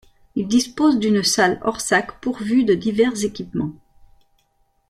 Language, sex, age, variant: French, female, 50-59, Français de métropole